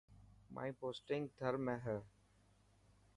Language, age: Dhatki, 30-39